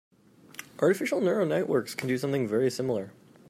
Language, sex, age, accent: English, male, 19-29, United States English